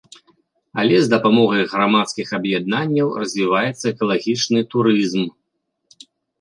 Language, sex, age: Belarusian, male, 40-49